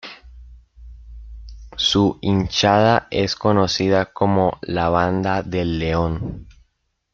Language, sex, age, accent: Spanish, male, 19-29, Andino-Pacífico: Colombia, Perú, Ecuador, oeste de Bolivia y Venezuela andina